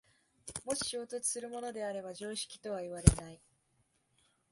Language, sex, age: Japanese, male, 19-29